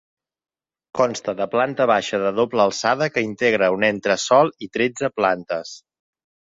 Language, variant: Catalan, Central